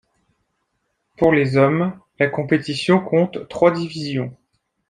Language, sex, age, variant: French, male, 30-39, Français de métropole